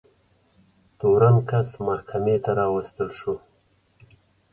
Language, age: Pashto, 60-69